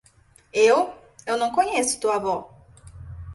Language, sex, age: Portuguese, female, 30-39